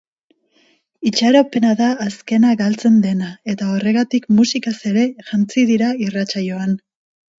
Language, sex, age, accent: Basque, female, 30-39, Mendebalekoa (Araba, Bizkaia, Gipuzkoako mendebaleko herri batzuk)